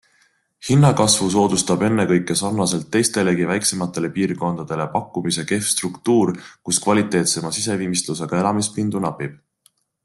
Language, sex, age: Estonian, male, 30-39